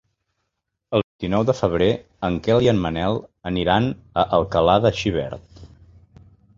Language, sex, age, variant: Catalan, male, 50-59, Central